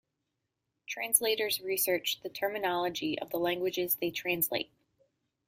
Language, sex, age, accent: English, female, 30-39, United States English